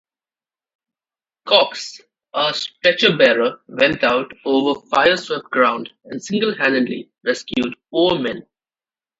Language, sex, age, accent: English, male, under 19, India and South Asia (India, Pakistan, Sri Lanka)